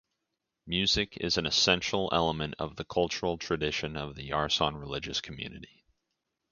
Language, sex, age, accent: English, male, 19-29, United States English